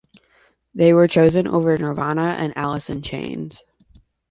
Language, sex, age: English, female, 19-29